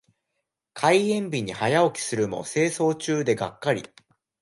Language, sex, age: Japanese, male, under 19